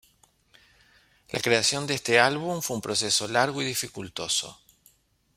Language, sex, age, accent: Spanish, male, 40-49, Rioplatense: Argentina, Uruguay, este de Bolivia, Paraguay